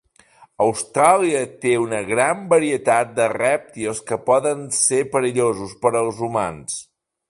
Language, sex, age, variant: Catalan, male, 50-59, Central